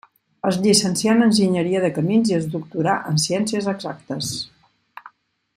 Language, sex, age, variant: Catalan, female, 50-59, Central